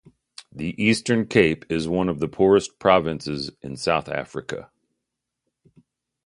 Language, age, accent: English, 50-59, United States English